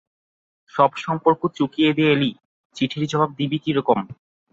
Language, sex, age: Bengali, male, 19-29